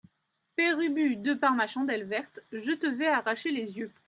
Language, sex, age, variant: French, female, 30-39, Français de métropole